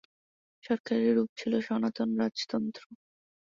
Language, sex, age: Bengali, female, 19-29